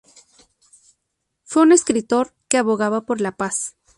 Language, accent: Spanish, México